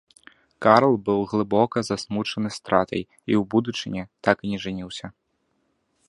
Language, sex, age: Belarusian, male, 19-29